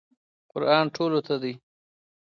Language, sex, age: Pashto, male, 30-39